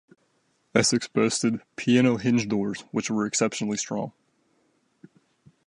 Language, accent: English, United States English